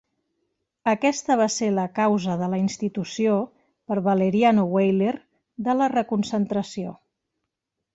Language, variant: Catalan, Central